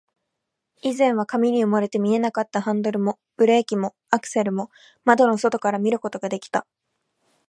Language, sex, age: Japanese, female, 19-29